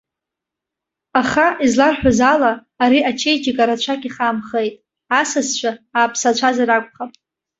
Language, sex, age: Abkhazian, female, under 19